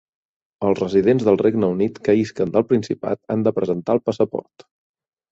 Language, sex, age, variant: Catalan, male, 40-49, Central